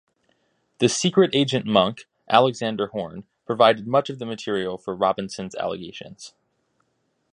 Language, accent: English, United States English